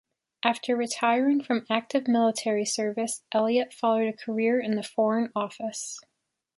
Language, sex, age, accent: English, female, 19-29, United States English